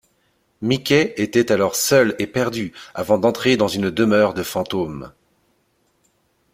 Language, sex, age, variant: French, male, 30-39, Français de métropole